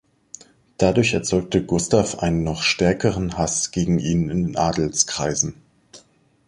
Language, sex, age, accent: German, male, 30-39, Deutschland Deutsch